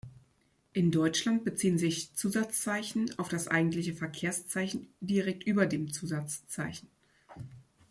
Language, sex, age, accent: German, female, 40-49, Deutschland Deutsch